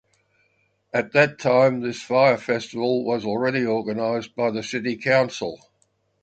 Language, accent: English, Australian English